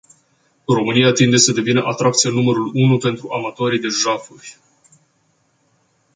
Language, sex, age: Romanian, male, 19-29